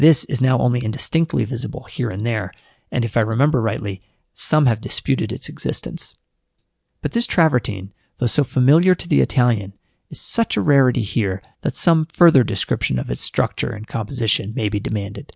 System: none